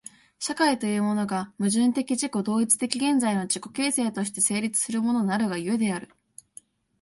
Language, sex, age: Japanese, female, under 19